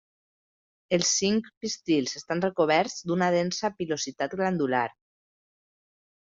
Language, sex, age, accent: Catalan, female, 30-39, valencià